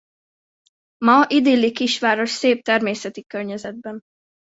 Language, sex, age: Hungarian, female, under 19